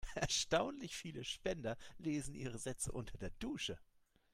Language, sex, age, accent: German, male, 30-39, Deutschland Deutsch